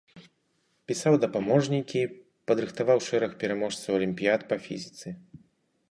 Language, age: Belarusian, 19-29